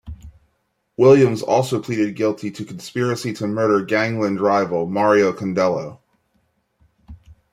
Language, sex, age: English, male, 40-49